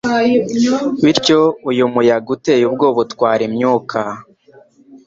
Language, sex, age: Kinyarwanda, male, 19-29